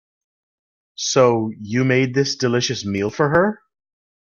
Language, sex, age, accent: English, male, 40-49, Canadian English